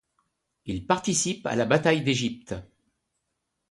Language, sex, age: French, male, 60-69